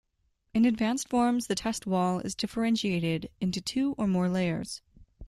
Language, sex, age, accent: English, female, 19-29, United States English